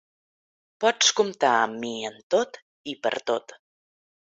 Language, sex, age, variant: Catalan, female, 19-29, Central